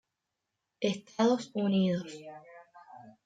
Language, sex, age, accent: Spanish, female, under 19, Rioplatense: Argentina, Uruguay, este de Bolivia, Paraguay